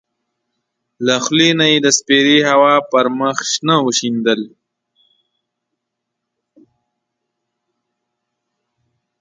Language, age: Pashto, 19-29